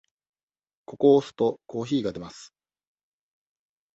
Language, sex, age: Japanese, male, 40-49